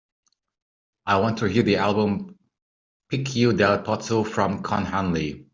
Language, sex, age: English, male, 50-59